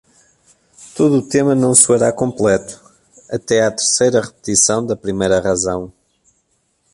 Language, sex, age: Portuguese, male, 19-29